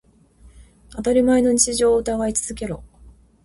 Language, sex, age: Japanese, female, 40-49